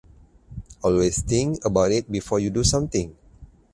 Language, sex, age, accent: English, male, 30-39, Malaysian English